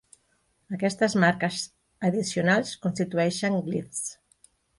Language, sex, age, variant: Catalan, female, 60-69, Central